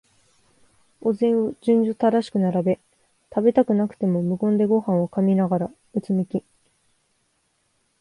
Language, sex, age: Japanese, female, 19-29